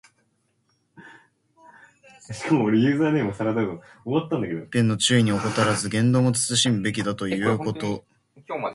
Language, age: Japanese, 19-29